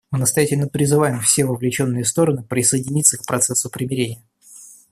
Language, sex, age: Russian, male, under 19